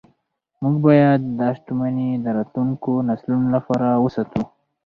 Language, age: Pashto, 19-29